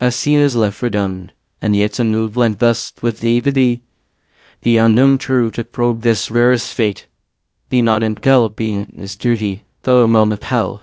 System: TTS, VITS